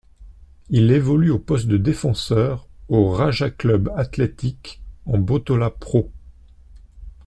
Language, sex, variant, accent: French, male, Français d'Europe, Français de Suisse